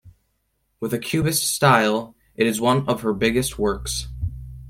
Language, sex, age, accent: English, male, under 19, United States English